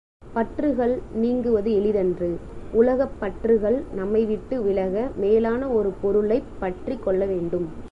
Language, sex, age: Tamil, female, 19-29